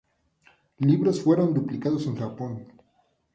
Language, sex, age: Spanish, male, 19-29